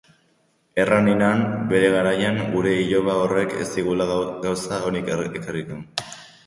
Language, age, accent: Basque, under 19, Erdialdekoa edo Nafarra (Gipuzkoa, Nafarroa)